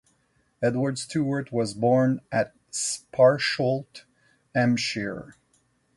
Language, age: English, 50-59